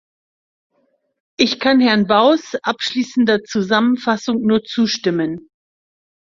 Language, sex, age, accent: German, female, 50-59, Deutschland Deutsch